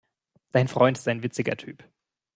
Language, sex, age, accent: German, male, 19-29, Deutschland Deutsch